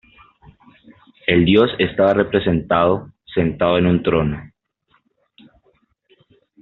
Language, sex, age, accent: Spanish, male, under 19, Caribe: Cuba, Venezuela, Puerto Rico, República Dominicana, Panamá, Colombia caribeña, México caribeño, Costa del golfo de México